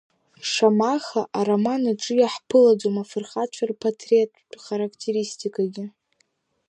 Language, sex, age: Abkhazian, female, under 19